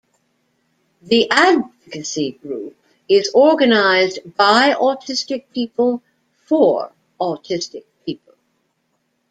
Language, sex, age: English, female, 60-69